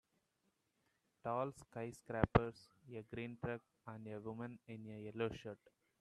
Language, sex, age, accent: English, male, 19-29, India and South Asia (India, Pakistan, Sri Lanka)